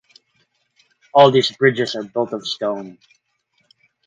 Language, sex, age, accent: English, male, 19-29, Filipino